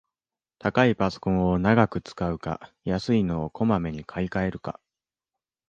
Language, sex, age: Japanese, male, 19-29